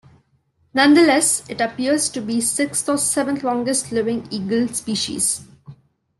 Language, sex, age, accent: English, female, 19-29, India and South Asia (India, Pakistan, Sri Lanka)